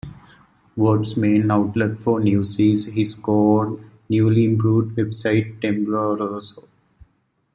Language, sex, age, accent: English, male, 19-29, United States English